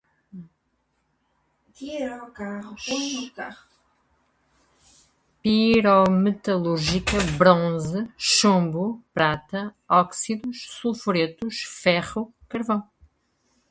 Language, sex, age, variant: Portuguese, female, 40-49, Portuguese (Portugal)